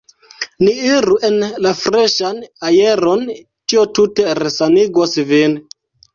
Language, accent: Esperanto, Internacia